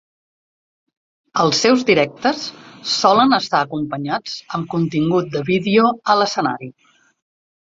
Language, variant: Catalan, Central